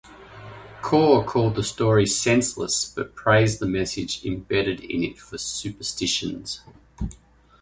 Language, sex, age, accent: English, male, 40-49, Australian English